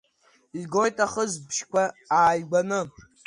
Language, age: Abkhazian, under 19